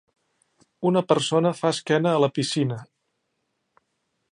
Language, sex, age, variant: Catalan, male, 40-49, Central